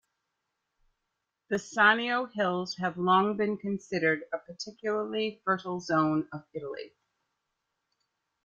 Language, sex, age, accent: English, female, 50-59, United States English